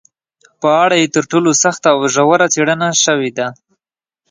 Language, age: Pashto, 19-29